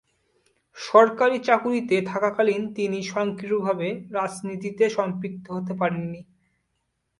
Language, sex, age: Bengali, male, 19-29